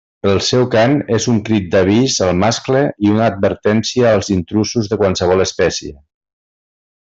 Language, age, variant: Catalan, 50-59, Central